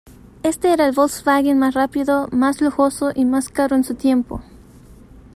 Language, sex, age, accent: Spanish, female, 19-29, México